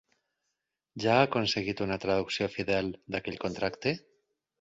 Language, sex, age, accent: Catalan, male, 40-49, valencià